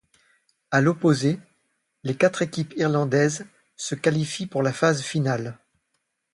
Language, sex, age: French, male, 50-59